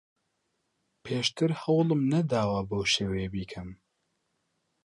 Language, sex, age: Central Kurdish, male, 19-29